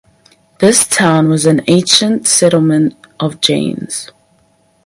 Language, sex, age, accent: English, female, 19-29, New Zealand English